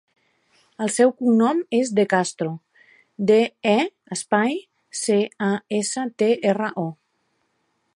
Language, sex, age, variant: Catalan, female, 50-59, Central